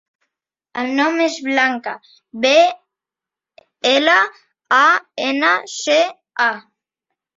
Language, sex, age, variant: Catalan, male, under 19, Central